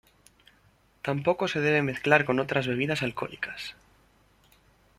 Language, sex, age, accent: Spanish, male, 19-29, España: Centro-Sur peninsular (Madrid, Toledo, Castilla-La Mancha)